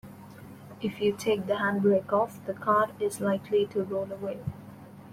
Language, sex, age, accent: English, female, 19-29, India and South Asia (India, Pakistan, Sri Lanka)